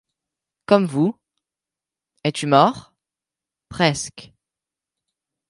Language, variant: French, Français de métropole